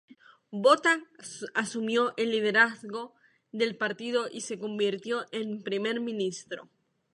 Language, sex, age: Spanish, female, 19-29